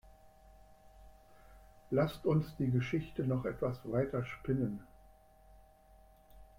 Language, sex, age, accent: German, male, 70-79, Deutschland Deutsch